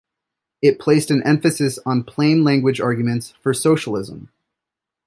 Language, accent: English, United States English